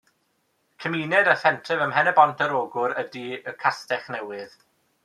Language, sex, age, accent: Welsh, male, 19-29, Y Deyrnas Unedig Cymraeg